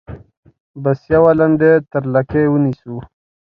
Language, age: Pashto, 19-29